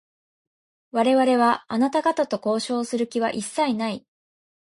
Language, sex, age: Japanese, female, 19-29